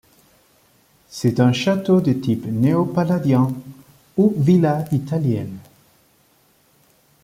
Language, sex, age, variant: French, male, 30-39, Français de métropole